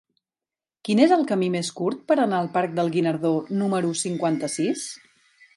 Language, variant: Catalan, Central